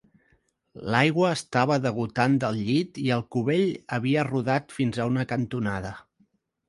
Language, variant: Catalan, Central